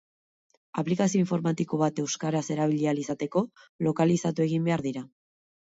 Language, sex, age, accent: Basque, female, 19-29, Mendebalekoa (Araba, Bizkaia, Gipuzkoako mendebaleko herri batzuk)